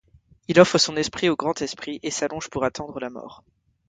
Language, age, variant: French, 30-39, Français de métropole